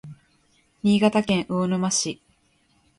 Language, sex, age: Japanese, female, 19-29